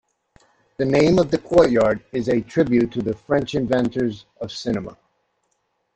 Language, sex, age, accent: English, male, 60-69, United States English